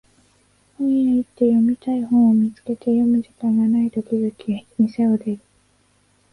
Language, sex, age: Japanese, female, 19-29